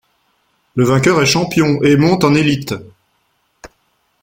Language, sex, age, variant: French, male, 40-49, Français de métropole